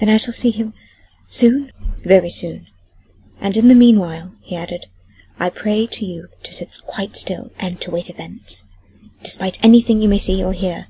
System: none